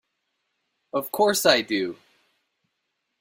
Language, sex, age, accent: English, male, 30-39, United States English